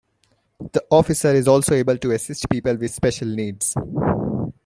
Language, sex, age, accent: English, male, 19-29, India and South Asia (India, Pakistan, Sri Lanka)